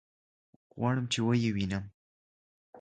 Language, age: Pashto, under 19